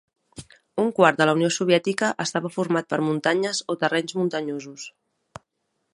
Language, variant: Catalan, Central